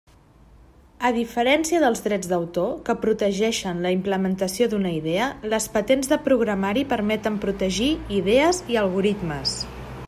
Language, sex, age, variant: Catalan, female, 30-39, Central